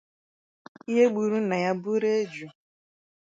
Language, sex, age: Igbo, female, 19-29